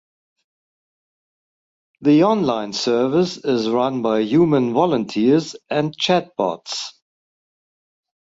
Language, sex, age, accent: English, male, 50-59, England English